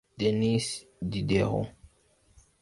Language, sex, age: Kinyarwanda, male, 19-29